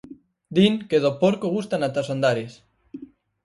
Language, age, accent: Galician, 19-29, Atlántico (seseo e gheada)